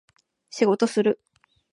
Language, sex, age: Japanese, female, 19-29